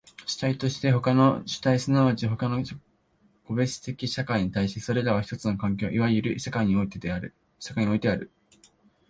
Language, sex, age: Japanese, male, 19-29